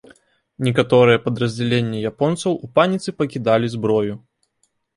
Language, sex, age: Belarusian, male, 19-29